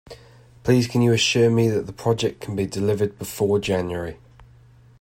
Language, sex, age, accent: English, male, 19-29, England English